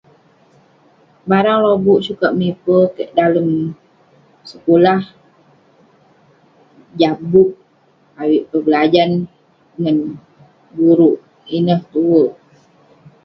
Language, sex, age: Western Penan, female, 30-39